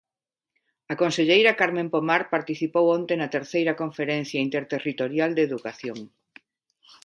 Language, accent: Galician, Neofalante